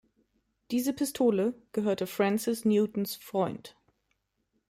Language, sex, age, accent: German, female, 30-39, Deutschland Deutsch